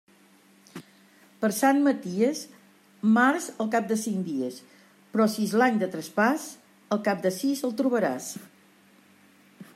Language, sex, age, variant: Catalan, female, 70-79, Central